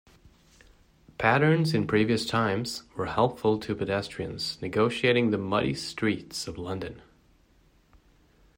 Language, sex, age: English, male, 30-39